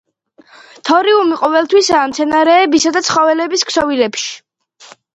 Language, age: Georgian, under 19